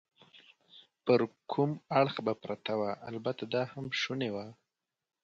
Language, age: Pashto, 19-29